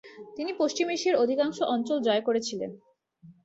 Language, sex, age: Bengali, female, 19-29